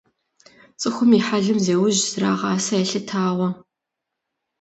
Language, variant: Kabardian, Адыгэбзэ (Къэбэрдей, Кирил, Урысей)